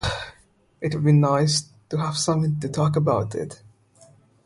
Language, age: English, 19-29